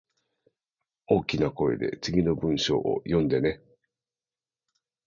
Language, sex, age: Japanese, male, 40-49